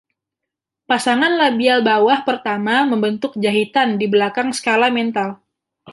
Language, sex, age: Indonesian, female, 19-29